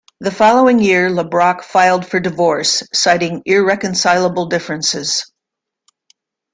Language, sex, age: English, female, 70-79